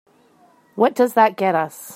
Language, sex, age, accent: English, female, 30-39, Canadian English